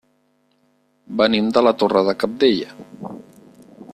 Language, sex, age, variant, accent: Catalan, male, 40-49, Central, central